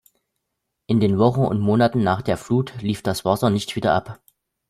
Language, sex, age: German, male, 30-39